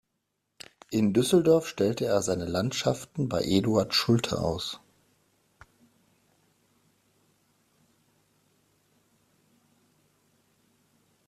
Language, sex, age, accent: German, male, 40-49, Deutschland Deutsch